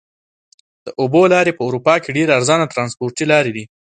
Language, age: Pashto, 19-29